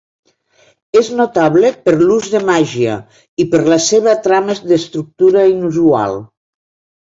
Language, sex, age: Catalan, female, 60-69